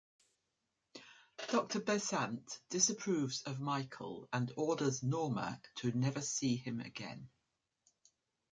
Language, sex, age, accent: English, female, 60-69, England English